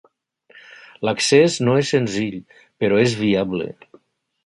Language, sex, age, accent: Catalan, male, 60-69, valencià